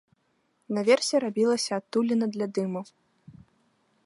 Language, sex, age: Belarusian, female, 19-29